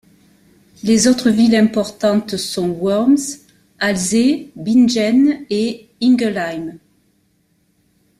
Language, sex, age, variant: French, female, 50-59, Français de métropole